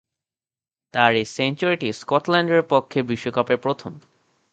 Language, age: Bengali, 19-29